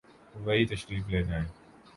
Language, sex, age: Urdu, male, 19-29